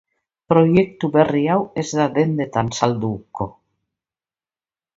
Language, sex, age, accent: Basque, female, 60-69, Mendebalekoa (Araba, Bizkaia, Gipuzkoako mendebaleko herri batzuk)